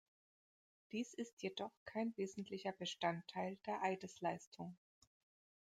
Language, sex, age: German, female, 30-39